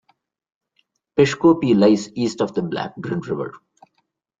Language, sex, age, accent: English, male, 40-49, India and South Asia (India, Pakistan, Sri Lanka)